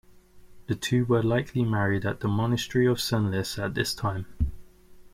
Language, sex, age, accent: English, male, 30-39, England English